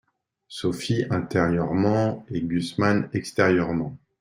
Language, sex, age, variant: French, male, 40-49, Français de métropole